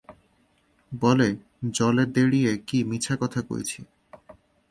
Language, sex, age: Bengali, male, 19-29